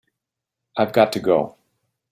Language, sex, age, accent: English, male, 40-49, United States English